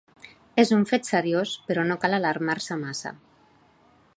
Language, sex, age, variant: Catalan, female, 40-49, Central